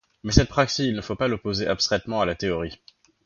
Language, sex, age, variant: French, male, 19-29, Français de métropole